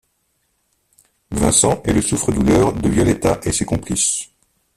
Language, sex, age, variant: French, male, 50-59, Français de métropole